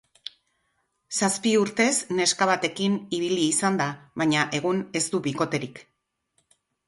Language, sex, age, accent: Basque, female, 60-69, Mendebalekoa (Araba, Bizkaia, Gipuzkoako mendebaleko herri batzuk)